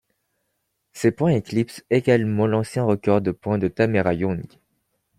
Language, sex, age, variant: French, male, 19-29, Français de métropole